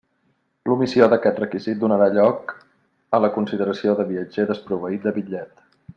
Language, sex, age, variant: Catalan, male, 30-39, Balear